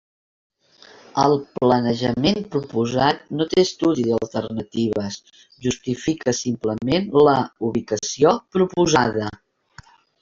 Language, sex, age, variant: Catalan, female, 60-69, Central